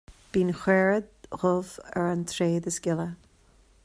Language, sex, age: Irish, female, 40-49